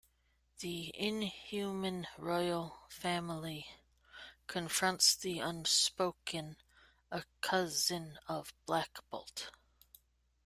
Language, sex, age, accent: English, female, 30-39, United States English